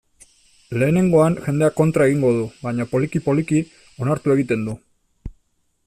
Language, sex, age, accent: Basque, male, 40-49, Erdialdekoa edo Nafarra (Gipuzkoa, Nafarroa)